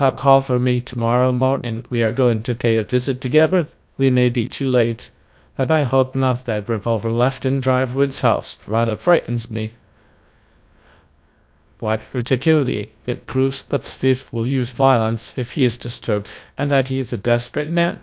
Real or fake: fake